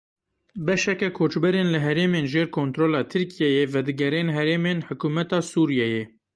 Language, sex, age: Kurdish, male, 30-39